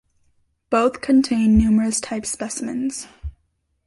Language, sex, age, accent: English, female, under 19, United States English